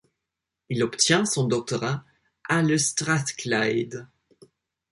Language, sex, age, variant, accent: French, male, 19-29, Français d'Europe, Français du Royaume-Uni